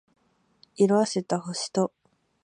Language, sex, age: Japanese, female, 19-29